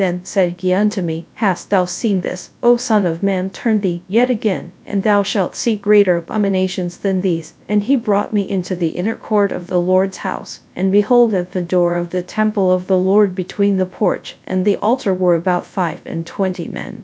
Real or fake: fake